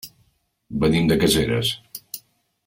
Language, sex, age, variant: Catalan, male, 50-59, Central